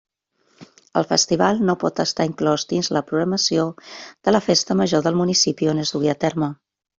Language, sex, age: Catalan, female, 40-49